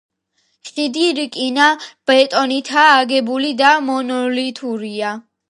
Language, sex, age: Georgian, female, under 19